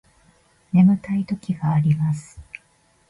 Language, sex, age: Japanese, female, 50-59